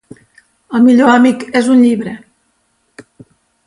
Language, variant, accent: Catalan, Central, central